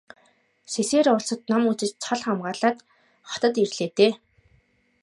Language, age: Mongolian, 19-29